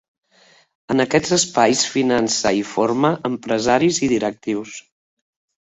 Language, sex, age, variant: Catalan, female, 50-59, Septentrional